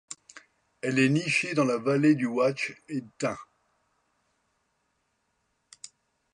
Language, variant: French, Français de métropole